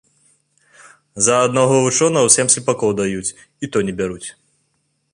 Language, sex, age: Belarusian, male, 30-39